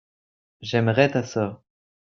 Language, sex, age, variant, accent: French, male, 30-39, Français d'Europe, Français de Belgique